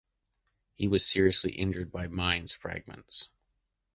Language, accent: English, Canadian English